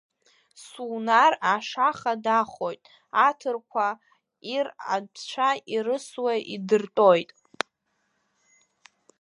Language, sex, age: Abkhazian, female, under 19